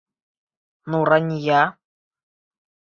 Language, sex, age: Bashkir, male, under 19